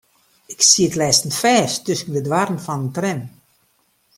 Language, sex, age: Western Frisian, female, 50-59